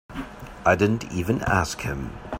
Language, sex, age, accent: English, male, 60-69, Scottish English